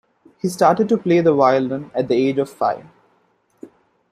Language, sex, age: English, male, 19-29